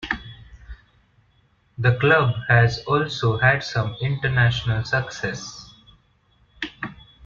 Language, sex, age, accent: English, male, 19-29, India and South Asia (India, Pakistan, Sri Lanka)